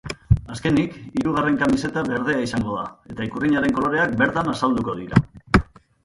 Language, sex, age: Basque, male, 50-59